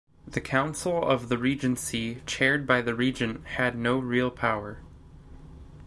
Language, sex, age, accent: English, male, 19-29, United States English